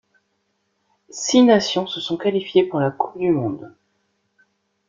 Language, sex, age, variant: French, female, 19-29, Français de métropole